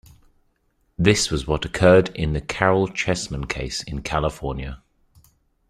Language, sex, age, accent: English, male, 30-39, England English